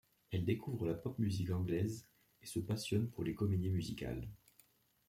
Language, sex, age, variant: French, male, 30-39, Français de métropole